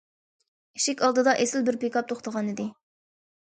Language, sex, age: Uyghur, female, under 19